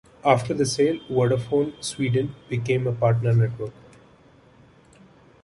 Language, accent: English, India and South Asia (India, Pakistan, Sri Lanka)